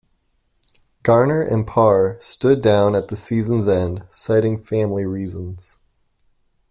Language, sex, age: English, male, 30-39